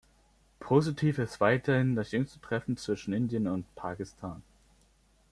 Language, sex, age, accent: German, male, under 19, Deutschland Deutsch